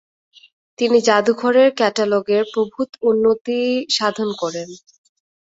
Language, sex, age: Bengali, female, 19-29